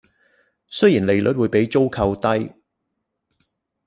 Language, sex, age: Cantonese, male, 30-39